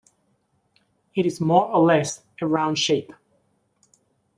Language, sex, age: English, male, 40-49